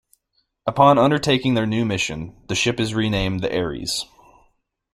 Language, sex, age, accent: English, male, 19-29, United States English